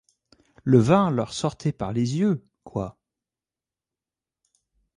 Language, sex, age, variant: French, male, 19-29, Français de métropole